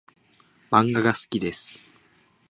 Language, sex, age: Japanese, male, 19-29